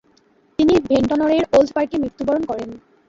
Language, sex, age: Bengali, female, 19-29